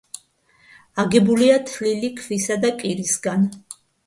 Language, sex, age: Georgian, female, 50-59